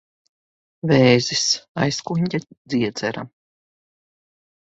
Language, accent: Latvian, Vidzemes